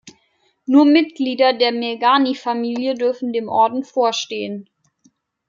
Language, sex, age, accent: German, female, 19-29, Deutschland Deutsch